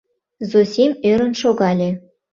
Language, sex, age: Mari, female, 19-29